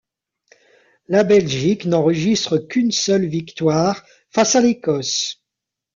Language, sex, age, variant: French, male, 40-49, Français de métropole